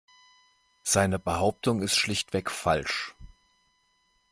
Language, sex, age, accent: German, male, 40-49, Deutschland Deutsch